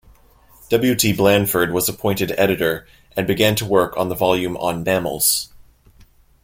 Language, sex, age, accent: English, male, 19-29, United States English